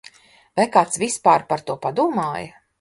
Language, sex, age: Latvian, female, 50-59